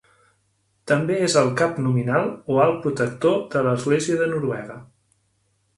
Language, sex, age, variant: Catalan, male, 40-49, Central